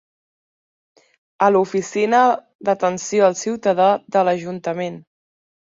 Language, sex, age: Catalan, female, 19-29